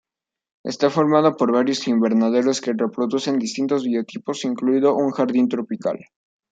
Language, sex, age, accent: Spanish, male, under 19, México